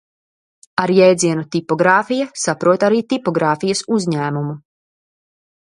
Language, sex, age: Latvian, female, 30-39